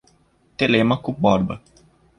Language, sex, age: Portuguese, male, 19-29